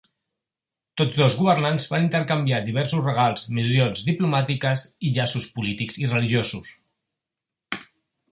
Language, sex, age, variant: Catalan, male, 40-49, Central